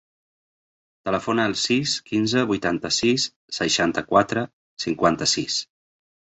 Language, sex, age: Catalan, male, 40-49